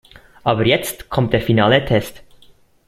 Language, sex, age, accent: German, male, under 19, Schweizerdeutsch